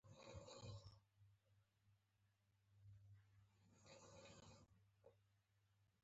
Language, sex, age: Pashto, female, 30-39